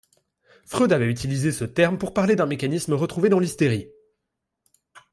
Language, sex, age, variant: French, male, 19-29, Français de métropole